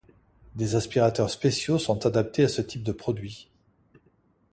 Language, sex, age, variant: French, male, 60-69, Français de métropole